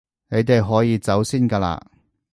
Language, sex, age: Cantonese, male, 30-39